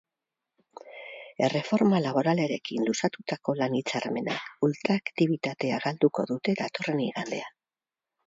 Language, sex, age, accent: Basque, female, 70-79, Mendebalekoa (Araba, Bizkaia, Gipuzkoako mendebaleko herri batzuk)